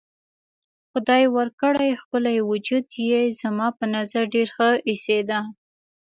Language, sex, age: Pashto, female, 19-29